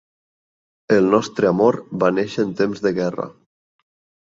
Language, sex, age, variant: Catalan, male, 19-29, Nord-Occidental